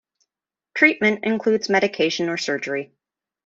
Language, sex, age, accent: English, female, 30-39, United States English